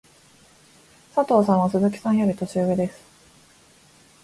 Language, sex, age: Japanese, female, 19-29